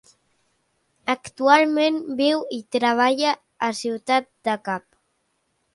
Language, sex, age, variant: Catalan, male, under 19, Central